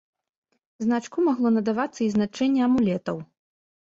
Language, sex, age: Belarusian, female, 19-29